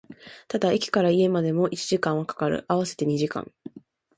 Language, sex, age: Japanese, female, 19-29